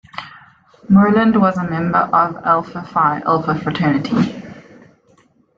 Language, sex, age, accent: English, female, 30-39, Southern African (South Africa, Zimbabwe, Namibia)